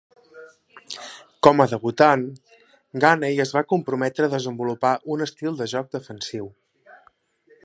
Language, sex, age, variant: Catalan, male, 30-39, Central